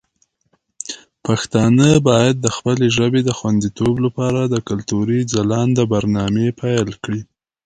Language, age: Pashto, 19-29